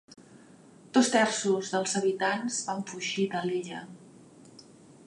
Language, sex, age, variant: Catalan, female, 50-59, Central